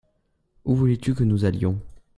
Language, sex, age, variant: French, male, under 19, Français de métropole